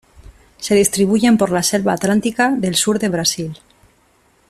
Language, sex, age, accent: Spanish, female, 30-39, España: Norte peninsular (Asturias, Castilla y León, Cantabria, País Vasco, Navarra, Aragón, La Rioja, Guadalajara, Cuenca)